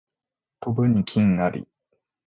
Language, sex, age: Japanese, male, 19-29